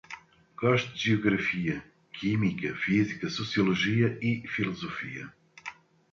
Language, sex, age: Portuguese, male, 50-59